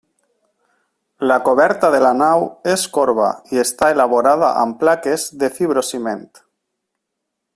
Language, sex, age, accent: Catalan, male, 30-39, valencià